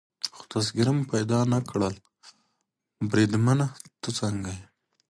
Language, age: Pashto, 30-39